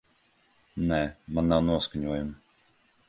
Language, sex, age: Latvian, male, 30-39